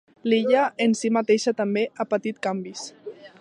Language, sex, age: Catalan, female, under 19